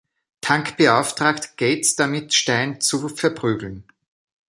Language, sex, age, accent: German, male, 30-39, Österreichisches Deutsch